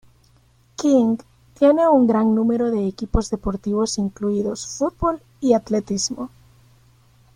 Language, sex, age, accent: Spanish, female, 30-39, América central